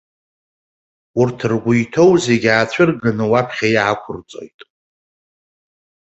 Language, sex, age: Abkhazian, male, 30-39